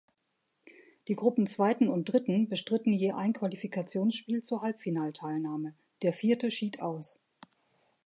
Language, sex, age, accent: German, female, 50-59, Deutschland Deutsch